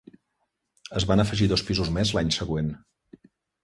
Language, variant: Catalan, Central